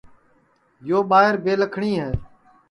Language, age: Sansi, 50-59